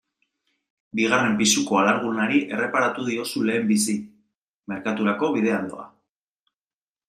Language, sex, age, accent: Basque, male, 30-39, Mendebalekoa (Araba, Bizkaia, Gipuzkoako mendebaleko herri batzuk)